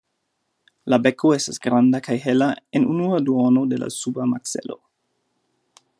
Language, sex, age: Esperanto, male, 30-39